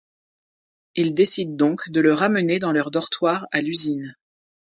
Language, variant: French, Français de métropole